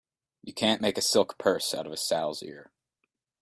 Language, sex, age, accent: English, male, 19-29, United States English